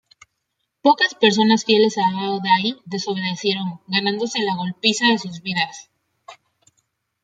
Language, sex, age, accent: Spanish, female, 19-29, México